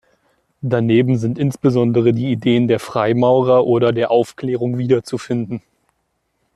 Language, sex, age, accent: German, male, 19-29, Deutschland Deutsch